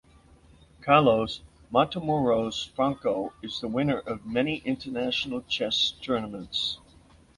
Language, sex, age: English, male, 60-69